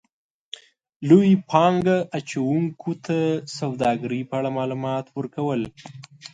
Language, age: Pashto, 19-29